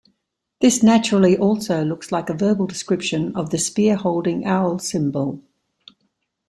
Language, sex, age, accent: English, female, 70-79, Australian English